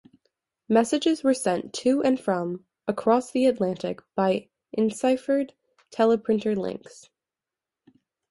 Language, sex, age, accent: English, female, under 19, United States English